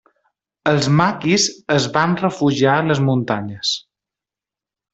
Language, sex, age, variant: Catalan, male, 30-39, Balear